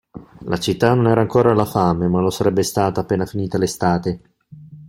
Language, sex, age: Italian, male, 30-39